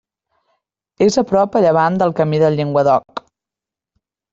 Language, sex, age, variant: Catalan, female, 19-29, Central